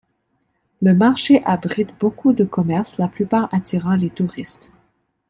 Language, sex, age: French, female, 30-39